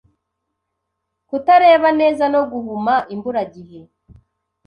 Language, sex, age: Kinyarwanda, female, 30-39